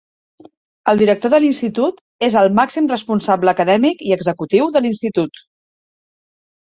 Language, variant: Catalan, Central